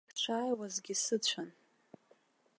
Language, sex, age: Abkhazian, female, 19-29